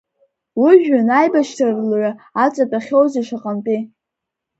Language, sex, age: Abkhazian, female, under 19